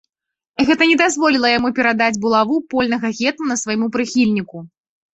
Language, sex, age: Belarusian, female, 30-39